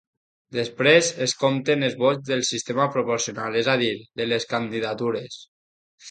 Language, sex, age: Catalan, male, 19-29